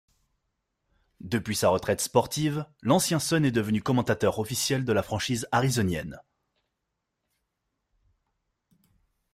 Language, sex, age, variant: French, male, 30-39, Français de métropole